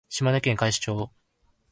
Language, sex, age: Japanese, male, 19-29